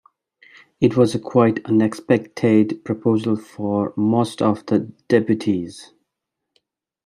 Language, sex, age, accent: English, male, 30-39, United States English